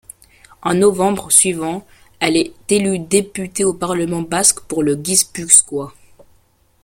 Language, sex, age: French, male, under 19